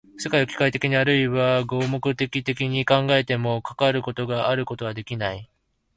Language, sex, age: Japanese, male, 19-29